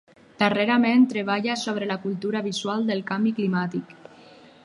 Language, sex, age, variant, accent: Catalan, female, under 19, Alacantí, valencià